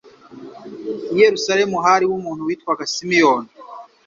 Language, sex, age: Kinyarwanda, male, 19-29